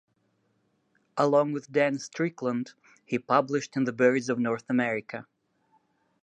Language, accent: English, United States English